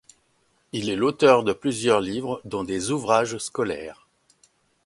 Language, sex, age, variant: French, male, 60-69, Français de métropole